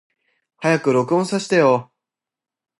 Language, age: Japanese, 19-29